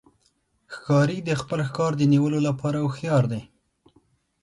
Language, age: Pashto, 19-29